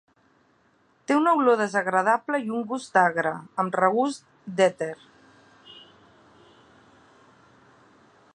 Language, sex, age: Catalan, female, 30-39